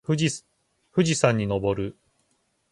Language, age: Japanese, 50-59